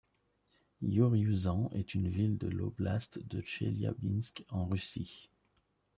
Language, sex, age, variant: French, male, 30-39, Français de métropole